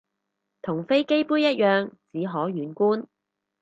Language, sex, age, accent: Cantonese, female, 30-39, 广州音